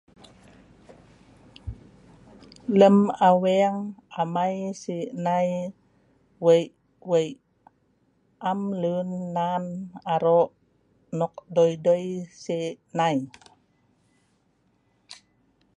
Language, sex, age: Sa'ban, female, 60-69